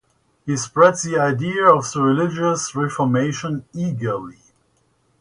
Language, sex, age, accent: English, male, 50-59, United States English